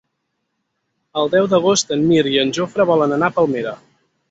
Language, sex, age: Catalan, male, 19-29